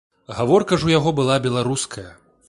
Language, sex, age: Belarusian, male, 19-29